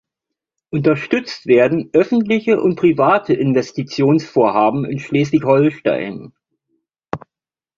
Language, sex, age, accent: German, male, 50-59, Deutschland Deutsch